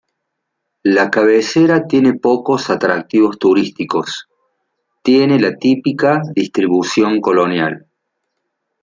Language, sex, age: Spanish, male, 50-59